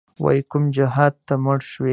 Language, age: Pashto, 30-39